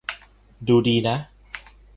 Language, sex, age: Thai, male, 19-29